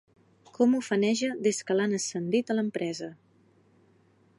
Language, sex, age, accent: Catalan, female, 19-29, central; nord-occidental